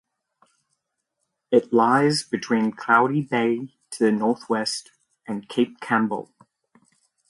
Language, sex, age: English, male, 30-39